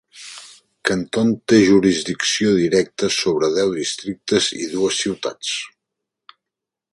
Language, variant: Catalan, Central